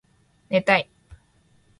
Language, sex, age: Japanese, female, 19-29